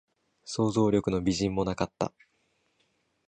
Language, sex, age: Japanese, male, 19-29